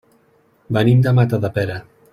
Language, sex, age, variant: Catalan, male, 40-49, Central